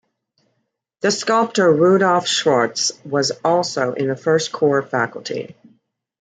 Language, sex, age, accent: English, female, 60-69, United States English